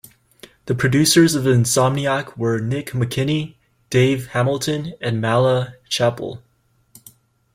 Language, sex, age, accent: English, male, 19-29, United States English